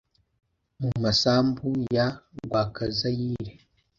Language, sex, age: Kinyarwanda, male, under 19